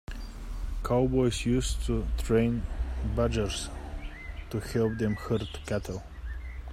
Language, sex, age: English, male, 30-39